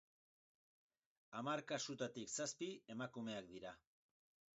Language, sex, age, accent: Basque, male, 60-69, Mendebalekoa (Araba, Bizkaia, Gipuzkoako mendebaleko herri batzuk)